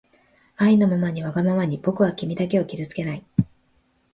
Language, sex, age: Japanese, female, 30-39